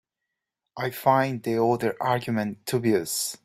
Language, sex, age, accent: English, male, 30-39, Irish English